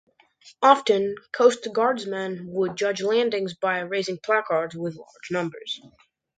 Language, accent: English, United States English